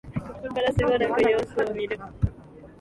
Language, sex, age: Japanese, female, 19-29